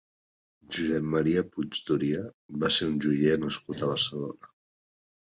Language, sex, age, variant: Catalan, male, 40-49, Nord-Occidental